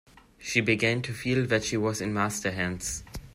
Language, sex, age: English, male, under 19